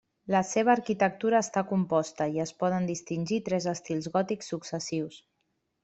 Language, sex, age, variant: Catalan, female, 40-49, Central